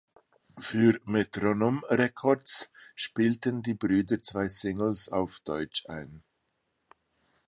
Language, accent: German, Schweizerdeutsch